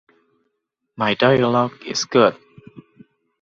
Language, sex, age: English, male, under 19